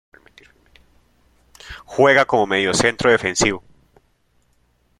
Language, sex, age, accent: Spanish, male, 19-29, Andino-Pacífico: Colombia, Perú, Ecuador, oeste de Bolivia y Venezuela andina